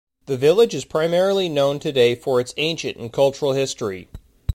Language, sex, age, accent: English, male, 30-39, United States English